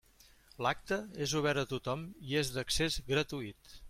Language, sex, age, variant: Catalan, male, 50-59, Central